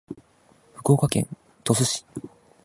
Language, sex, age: Japanese, male, under 19